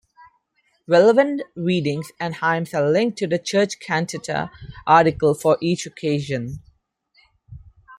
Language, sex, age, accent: English, male, 19-29, India and South Asia (India, Pakistan, Sri Lanka)